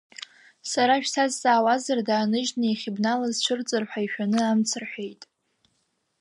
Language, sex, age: Abkhazian, female, under 19